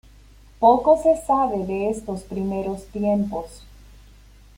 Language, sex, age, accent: Spanish, female, 30-39, Andino-Pacífico: Colombia, Perú, Ecuador, oeste de Bolivia y Venezuela andina